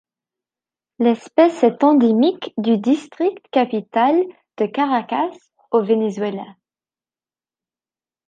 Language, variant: French, Français de métropole